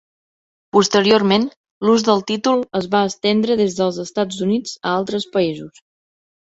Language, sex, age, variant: Catalan, female, 30-39, Central